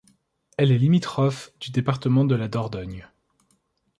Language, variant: French, Français de métropole